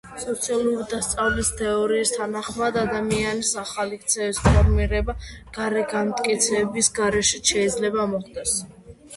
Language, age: Georgian, under 19